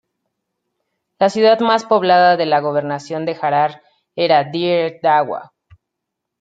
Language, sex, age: Spanish, female, 30-39